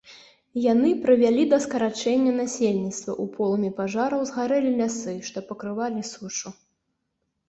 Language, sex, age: Belarusian, female, 19-29